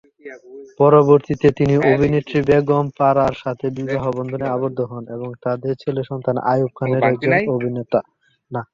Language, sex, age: Bengali, male, 19-29